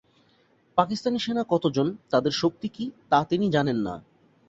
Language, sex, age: Bengali, male, 30-39